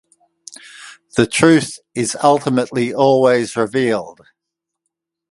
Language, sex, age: English, male, 60-69